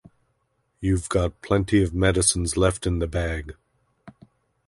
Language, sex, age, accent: English, male, 50-59, Canadian English